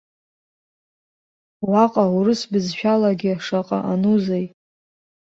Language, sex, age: Abkhazian, female, 19-29